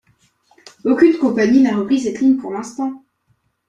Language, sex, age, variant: French, male, under 19, Français de métropole